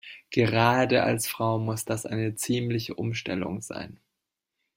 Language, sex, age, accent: German, female, 19-29, Deutschland Deutsch